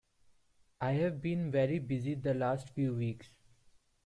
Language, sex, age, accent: English, male, 19-29, India and South Asia (India, Pakistan, Sri Lanka)